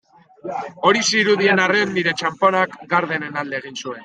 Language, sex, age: Basque, male, 19-29